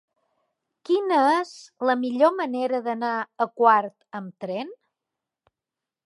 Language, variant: Catalan, Balear